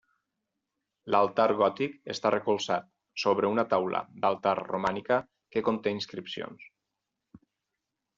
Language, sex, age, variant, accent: Catalan, male, 40-49, Valencià septentrional, valencià